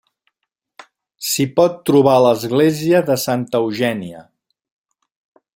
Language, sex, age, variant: Catalan, male, 50-59, Central